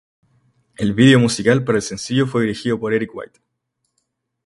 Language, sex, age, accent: Spanish, male, 19-29, Chileno: Chile, Cuyo